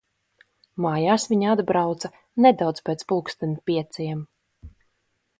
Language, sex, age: Latvian, female, 30-39